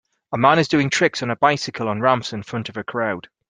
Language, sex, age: English, male, 40-49